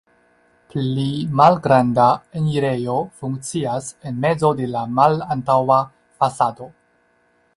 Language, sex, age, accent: Esperanto, male, 30-39, Internacia